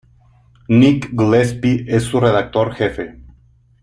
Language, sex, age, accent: Spanish, male, 40-49, México